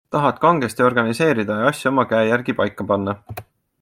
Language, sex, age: Estonian, male, 19-29